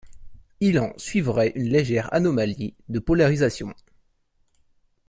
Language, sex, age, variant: French, male, 19-29, Français de métropole